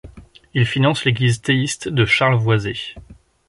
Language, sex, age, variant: French, male, 19-29, Français de métropole